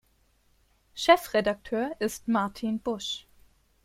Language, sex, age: German, female, 30-39